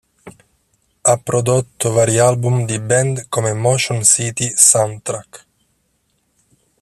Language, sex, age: Italian, male, 19-29